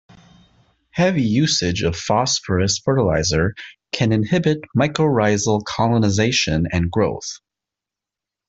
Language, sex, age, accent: English, male, 30-39, United States English